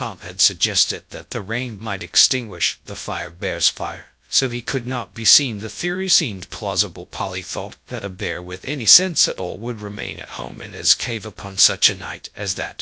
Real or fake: fake